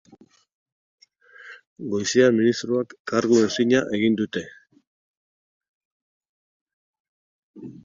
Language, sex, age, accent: Basque, male, 60-69, Mendebalekoa (Araba, Bizkaia, Gipuzkoako mendebaleko herri batzuk)